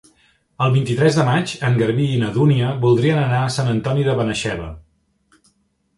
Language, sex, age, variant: Catalan, male, 40-49, Central